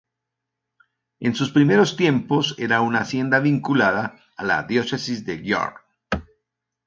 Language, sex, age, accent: Spanish, male, 60-69, Andino-Pacífico: Colombia, Perú, Ecuador, oeste de Bolivia y Venezuela andina